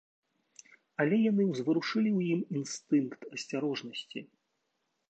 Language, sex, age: Belarusian, male, 40-49